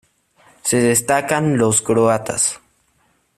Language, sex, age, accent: Spanish, male, under 19, México